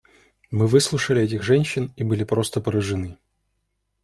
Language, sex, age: Russian, male, 40-49